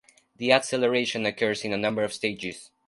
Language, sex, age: English, male, under 19